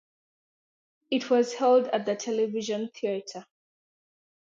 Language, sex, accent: English, female, Ugandan english